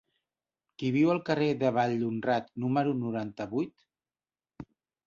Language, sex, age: Catalan, male, 40-49